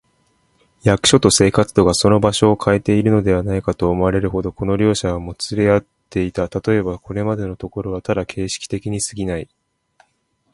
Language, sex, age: Japanese, male, 19-29